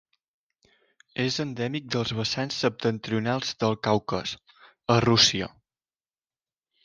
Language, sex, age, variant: Catalan, male, under 19, Central